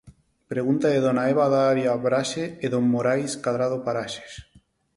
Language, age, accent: Galician, 30-39, Neofalante